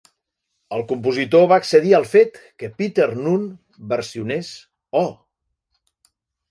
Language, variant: Catalan, Central